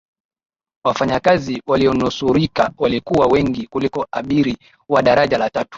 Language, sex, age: Swahili, male, 19-29